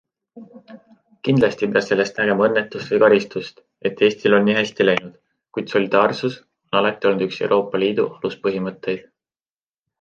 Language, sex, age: Estonian, male, 19-29